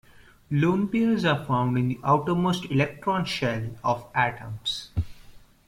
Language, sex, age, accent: English, male, under 19, India and South Asia (India, Pakistan, Sri Lanka)